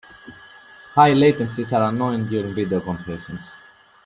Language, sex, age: English, male, 19-29